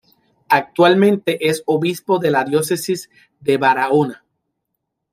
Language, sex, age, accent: Spanish, male, 40-49, Caribe: Cuba, Venezuela, Puerto Rico, República Dominicana, Panamá, Colombia caribeña, México caribeño, Costa del golfo de México